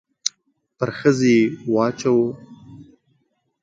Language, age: Pashto, 19-29